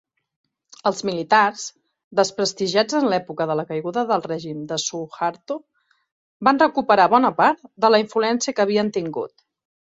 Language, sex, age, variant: Catalan, female, 30-39, Central